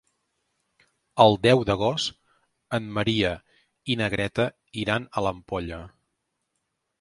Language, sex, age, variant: Catalan, male, 40-49, Central